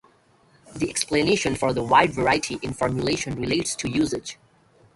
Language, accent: English, United States English